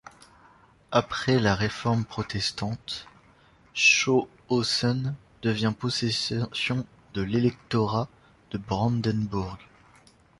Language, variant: French, Français de métropole